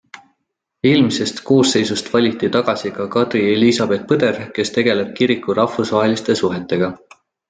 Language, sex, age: Estonian, male, 19-29